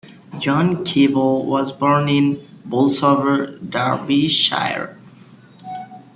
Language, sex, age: English, male, 19-29